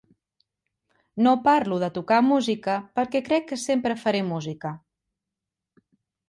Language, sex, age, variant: Catalan, female, 30-39, Central